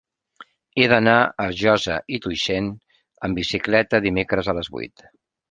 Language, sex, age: Catalan, male, 50-59